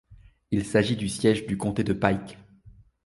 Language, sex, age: French, male, 19-29